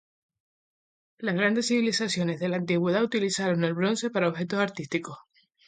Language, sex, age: Spanish, female, 19-29